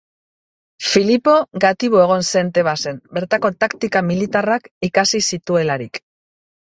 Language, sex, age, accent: Basque, female, 50-59, Mendebalekoa (Araba, Bizkaia, Gipuzkoako mendebaleko herri batzuk)